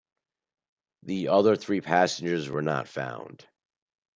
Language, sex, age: English, male, 40-49